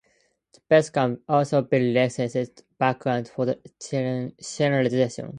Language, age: English, under 19